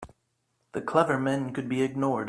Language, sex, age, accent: English, male, 19-29, United States English